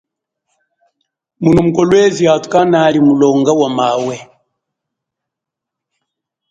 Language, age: Chokwe, 40-49